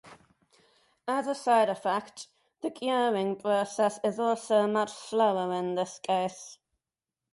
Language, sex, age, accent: English, male, under 19, England English